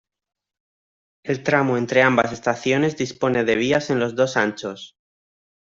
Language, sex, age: Spanish, male, 19-29